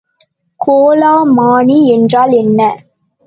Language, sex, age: Tamil, female, 19-29